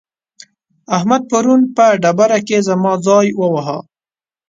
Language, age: Pashto, 19-29